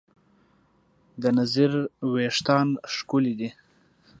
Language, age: Pashto, 19-29